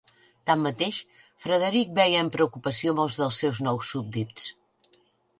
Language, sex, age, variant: Catalan, female, 50-59, Central